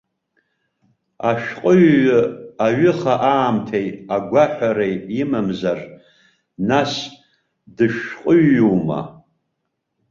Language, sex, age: Abkhazian, male, 50-59